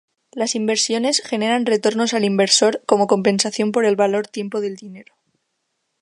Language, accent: Spanish, España: Centro-Sur peninsular (Madrid, Toledo, Castilla-La Mancha)